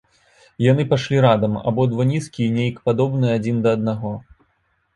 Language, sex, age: Belarusian, male, 19-29